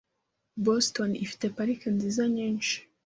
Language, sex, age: Kinyarwanda, female, 30-39